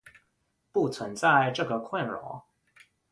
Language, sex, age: Chinese, male, under 19